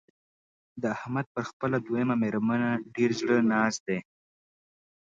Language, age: Pashto, 19-29